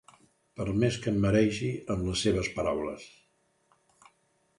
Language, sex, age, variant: Catalan, male, 70-79, Central